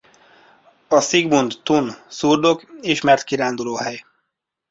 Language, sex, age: Hungarian, male, 30-39